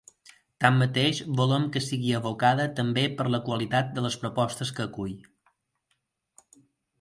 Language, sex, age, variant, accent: Catalan, male, 19-29, Balear, mallorquí